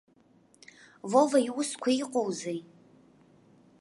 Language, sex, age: Abkhazian, female, under 19